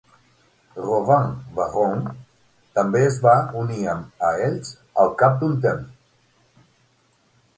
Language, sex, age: Catalan, male, 50-59